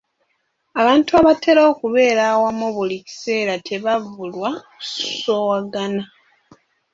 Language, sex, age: Ganda, female, 19-29